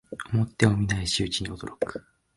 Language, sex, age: Japanese, male, 19-29